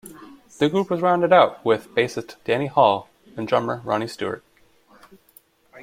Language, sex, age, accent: English, male, 30-39, United States English